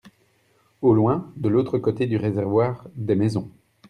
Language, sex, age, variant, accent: French, male, 30-39, Français d'Europe, Français de Belgique